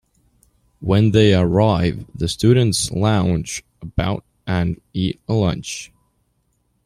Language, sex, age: English, male, 19-29